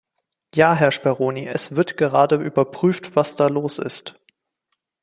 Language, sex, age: German, male, 19-29